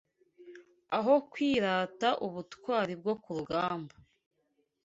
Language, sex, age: Kinyarwanda, female, 19-29